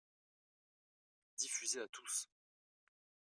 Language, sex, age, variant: French, male, 30-39, Français de métropole